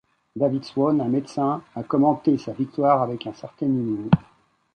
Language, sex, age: French, male, 50-59